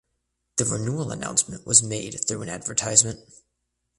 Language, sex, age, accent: English, male, 19-29, United States English